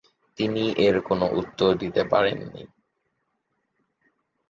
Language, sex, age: Bengali, male, 19-29